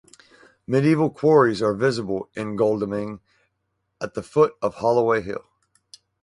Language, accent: English, United States English